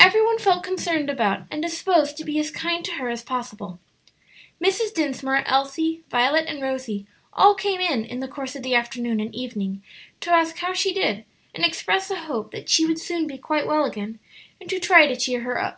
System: none